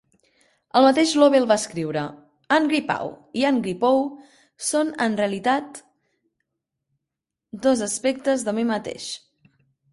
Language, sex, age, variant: Catalan, female, 19-29, Central